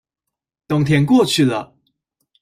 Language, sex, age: Chinese, male, 19-29